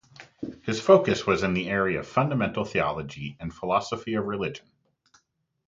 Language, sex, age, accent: English, male, 30-39, United States English